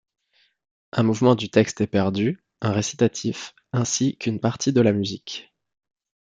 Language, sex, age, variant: French, male, 30-39, Français de métropole